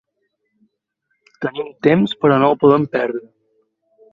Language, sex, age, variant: Catalan, male, 19-29, Balear